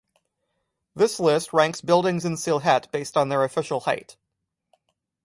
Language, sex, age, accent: English, male, 30-39, United States English